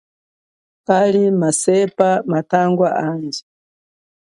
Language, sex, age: Chokwe, female, 40-49